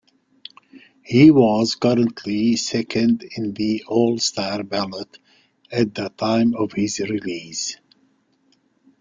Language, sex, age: English, male, 60-69